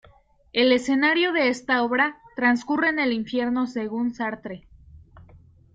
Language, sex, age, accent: Spanish, female, 19-29, México